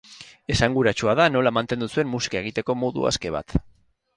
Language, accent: Basque, Erdialdekoa edo Nafarra (Gipuzkoa, Nafarroa)